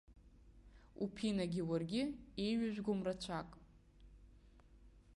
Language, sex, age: Abkhazian, female, 19-29